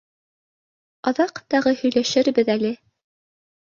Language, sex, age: Bashkir, female, 50-59